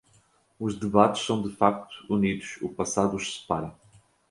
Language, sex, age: Portuguese, male, 40-49